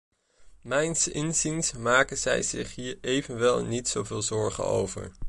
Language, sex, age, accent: Dutch, male, 19-29, Nederlands Nederlands